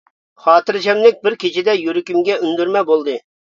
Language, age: Uyghur, 40-49